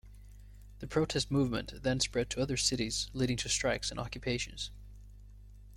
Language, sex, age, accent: English, male, 19-29, United States English